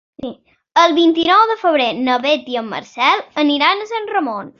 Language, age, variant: Catalan, under 19, Balear